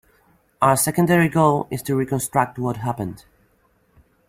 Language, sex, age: English, male, 19-29